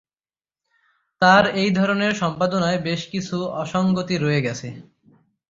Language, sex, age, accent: Bengali, male, under 19, চলিত